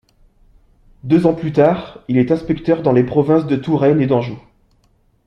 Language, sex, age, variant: French, male, 30-39, Français de métropole